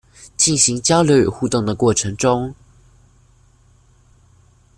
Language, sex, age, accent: Chinese, female, 19-29, 出生地：宜蘭縣